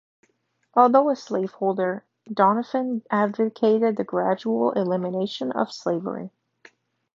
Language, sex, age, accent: English, female, 19-29, United States English